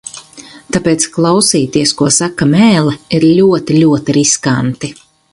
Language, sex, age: Latvian, female, 50-59